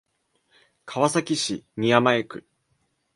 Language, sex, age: Japanese, male, 19-29